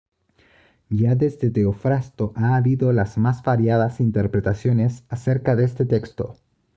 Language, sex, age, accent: Spanish, male, 19-29, Chileno: Chile, Cuyo